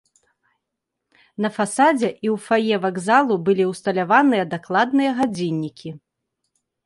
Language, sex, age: Belarusian, male, 19-29